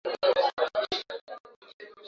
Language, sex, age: Swahili, female, 19-29